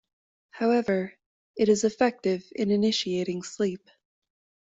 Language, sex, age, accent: English, female, 30-39, Canadian English